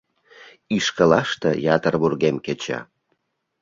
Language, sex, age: Mari, male, 40-49